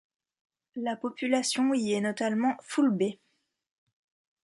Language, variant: French, Français de métropole